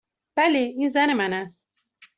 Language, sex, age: Persian, female, 40-49